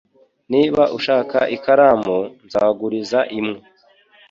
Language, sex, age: Kinyarwanda, male, 19-29